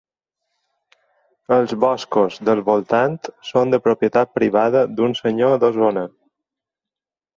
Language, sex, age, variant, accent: Catalan, male, 40-49, Balear, balear